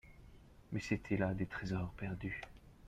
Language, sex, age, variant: French, male, 40-49, Français de métropole